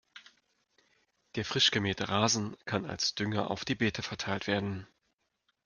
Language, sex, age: German, male, 40-49